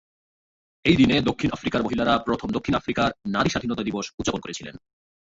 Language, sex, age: Bengali, male, 30-39